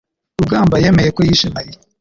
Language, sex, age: Kinyarwanda, male, under 19